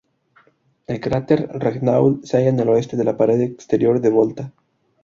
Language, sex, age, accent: Spanish, male, 19-29, México